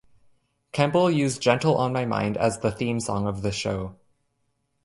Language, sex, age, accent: English, male, under 19, Canadian English